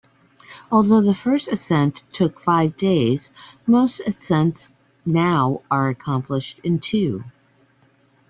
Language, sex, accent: English, female, United States English